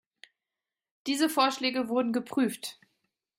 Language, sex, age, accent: German, female, 30-39, Deutschland Deutsch